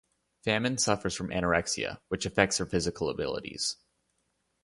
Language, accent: English, Canadian English